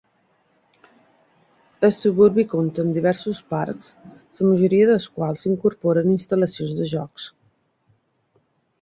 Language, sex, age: Catalan, female, 40-49